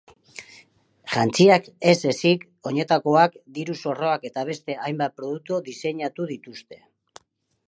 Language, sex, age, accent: Basque, male, 40-49, Mendebalekoa (Araba, Bizkaia, Gipuzkoako mendebaleko herri batzuk)